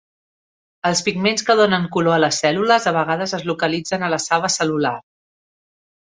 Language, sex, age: Catalan, female, 40-49